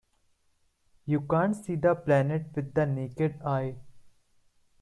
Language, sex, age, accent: English, male, 19-29, India and South Asia (India, Pakistan, Sri Lanka)